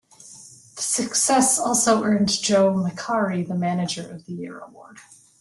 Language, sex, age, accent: English, female, 30-39, Canadian English